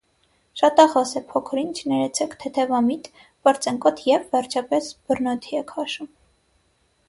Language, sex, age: Armenian, female, under 19